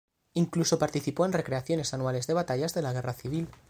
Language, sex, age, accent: Spanish, male, 19-29, España: Centro-Sur peninsular (Madrid, Toledo, Castilla-La Mancha)